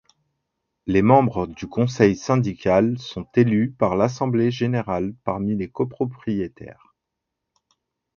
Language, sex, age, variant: French, male, 30-39, Français de métropole